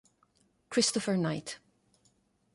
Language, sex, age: Italian, female, 30-39